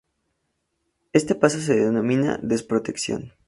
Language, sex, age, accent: Spanish, male, 19-29, México